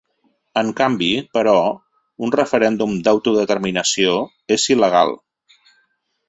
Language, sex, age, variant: Catalan, male, 40-49, Central